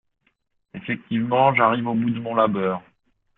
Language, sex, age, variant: French, male, 30-39, Français de métropole